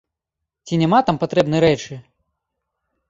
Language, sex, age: Belarusian, male, 19-29